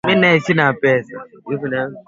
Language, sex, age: Swahili, male, 19-29